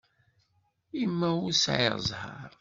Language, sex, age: Kabyle, male, 50-59